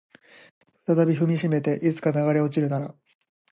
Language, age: Japanese, 19-29